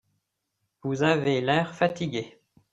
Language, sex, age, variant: French, male, 40-49, Français de métropole